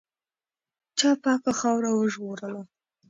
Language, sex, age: Pashto, female, 19-29